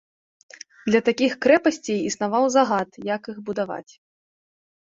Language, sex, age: Belarusian, female, 19-29